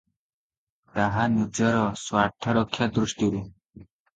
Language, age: Odia, 19-29